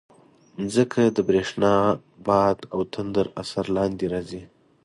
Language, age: Pashto, 19-29